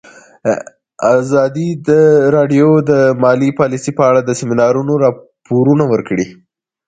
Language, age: Pashto, 19-29